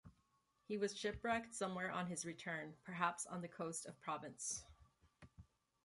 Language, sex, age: English, female, 30-39